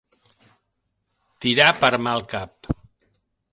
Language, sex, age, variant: Catalan, male, 50-59, Central